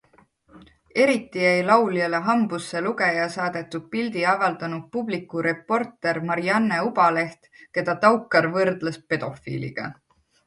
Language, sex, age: Estonian, female, 30-39